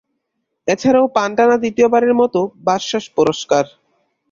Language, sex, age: Bengali, male, under 19